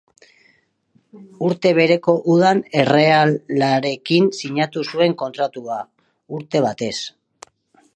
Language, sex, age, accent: Basque, male, 40-49, Mendebalekoa (Araba, Bizkaia, Gipuzkoako mendebaleko herri batzuk)